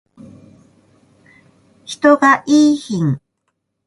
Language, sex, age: Japanese, female, 40-49